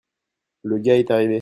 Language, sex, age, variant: French, male, 19-29, Français de métropole